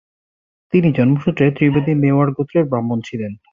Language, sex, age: Bengali, male, 19-29